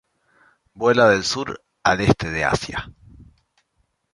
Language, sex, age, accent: Spanish, male, 40-49, Rioplatense: Argentina, Uruguay, este de Bolivia, Paraguay